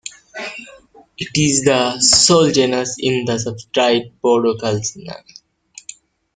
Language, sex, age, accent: English, male, 19-29, United States English